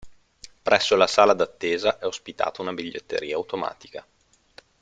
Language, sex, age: Italian, male, 30-39